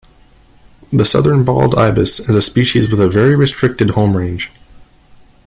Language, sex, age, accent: English, male, 19-29, Canadian English